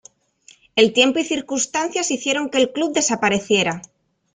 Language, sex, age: Spanish, female, 40-49